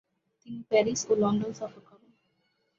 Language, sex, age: Bengali, female, 19-29